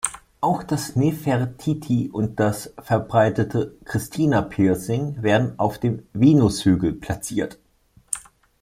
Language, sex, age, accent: German, male, 19-29, Deutschland Deutsch